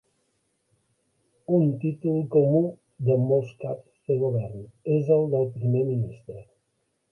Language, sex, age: Catalan, male, 50-59